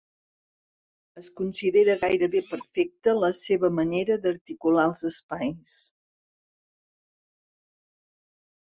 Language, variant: Catalan, Central